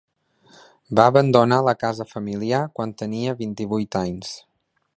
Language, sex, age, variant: Catalan, male, 30-39, Balear